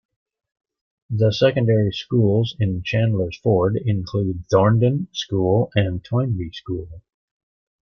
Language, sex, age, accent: English, male, 70-79, United States English